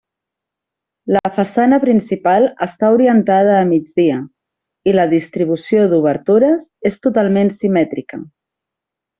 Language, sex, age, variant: Catalan, female, 40-49, Central